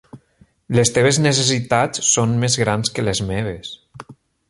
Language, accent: Catalan, valencià